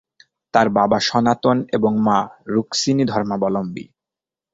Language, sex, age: Bengali, male, 19-29